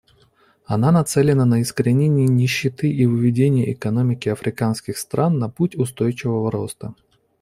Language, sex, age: Russian, male, 30-39